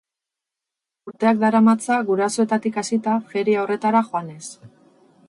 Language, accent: Basque, Erdialdekoa edo Nafarra (Gipuzkoa, Nafarroa)